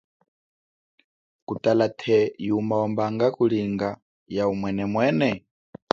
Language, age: Chokwe, 19-29